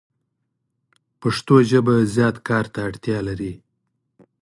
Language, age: Pashto, 30-39